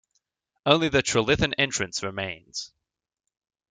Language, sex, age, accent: English, male, 19-29, Australian English